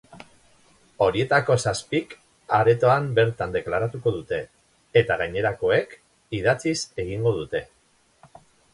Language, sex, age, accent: Basque, male, 50-59, Mendebalekoa (Araba, Bizkaia, Gipuzkoako mendebaleko herri batzuk)